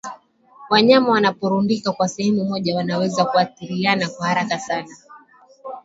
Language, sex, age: Swahili, female, 19-29